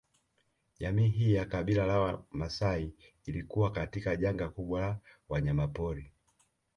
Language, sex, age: Swahili, male, 19-29